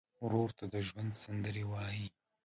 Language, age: Pashto, 19-29